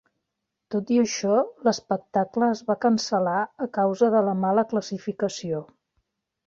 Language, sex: Catalan, female